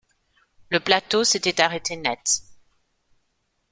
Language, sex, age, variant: French, female, 40-49, Français de métropole